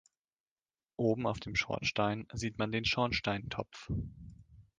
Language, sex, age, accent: German, male, 19-29, Deutschland Deutsch